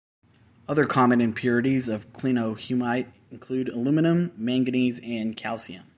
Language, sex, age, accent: English, male, 30-39, United States English